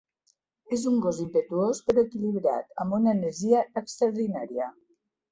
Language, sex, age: Catalan, female, 60-69